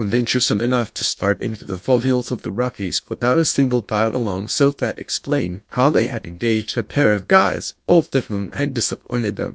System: TTS, GlowTTS